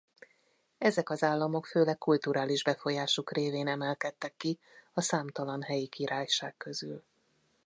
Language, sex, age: Hungarian, female, 40-49